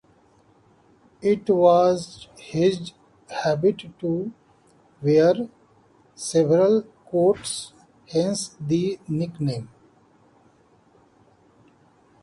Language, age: English, 40-49